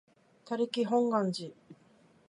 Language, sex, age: Japanese, female, 40-49